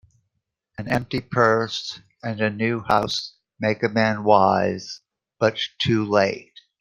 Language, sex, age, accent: English, male, 60-69, United States English